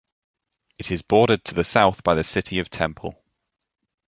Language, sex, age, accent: English, male, 19-29, England English